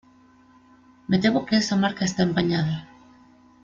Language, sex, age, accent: Spanish, female, 30-39, España: Centro-Sur peninsular (Madrid, Toledo, Castilla-La Mancha)